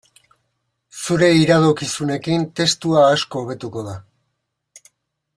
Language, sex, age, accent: Basque, male, 60-69, Mendebalekoa (Araba, Bizkaia, Gipuzkoako mendebaleko herri batzuk)